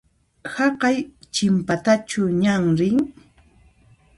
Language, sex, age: Puno Quechua, female, 30-39